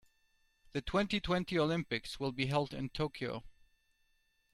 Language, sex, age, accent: English, male, 40-49, England English